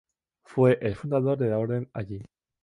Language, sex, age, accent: Spanish, male, 19-29, España: Islas Canarias